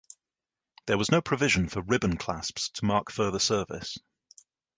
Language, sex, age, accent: English, male, 30-39, England English